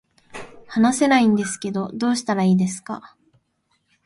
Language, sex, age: Japanese, female, 19-29